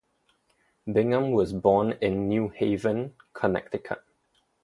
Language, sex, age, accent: English, male, 19-29, Singaporean English